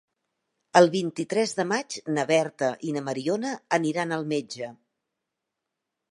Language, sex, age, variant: Catalan, female, 40-49, Central